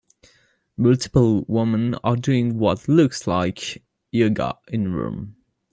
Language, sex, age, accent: English, male, 19-29, United States English